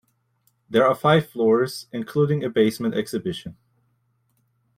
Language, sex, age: English, male, 19-29